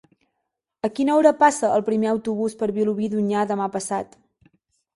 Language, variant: Catalan, Central